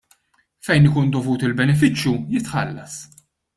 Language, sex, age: Maltese, male, 30-39